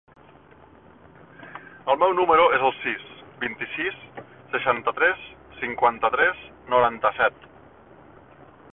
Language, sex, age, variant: Catalan, male, 30-39, Septentrional